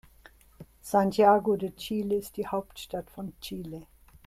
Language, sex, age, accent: German, female, 70-79, Deutschland Deutsch